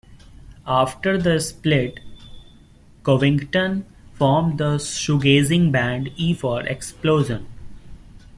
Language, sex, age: English, male, 19-29